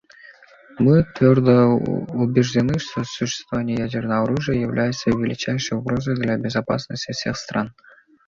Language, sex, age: Russian, male, 19-29